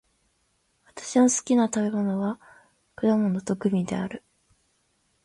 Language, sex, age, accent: Japanese, female, 19-29, 標準